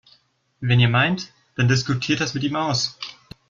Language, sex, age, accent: German, male, under 19, Deutschland Deutsch